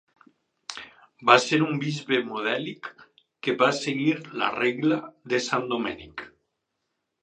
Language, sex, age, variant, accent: Catalan, male, 50-59, Valencià central, valencià